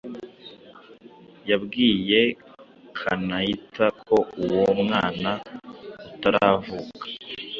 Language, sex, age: Kinyarwanda, male, under 19